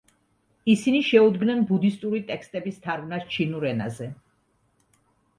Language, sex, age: Georgian, female, 60-69